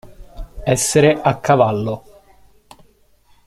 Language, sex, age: Italian, male, 19-29